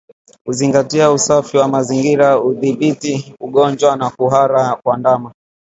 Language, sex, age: Swahili, male, 19-29